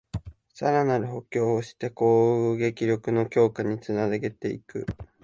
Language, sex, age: Japanese, male, 19-29